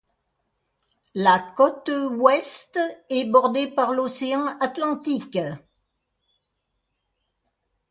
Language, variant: French, Français de métropole